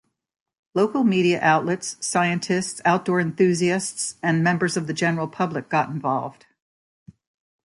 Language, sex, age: English, female, 60-69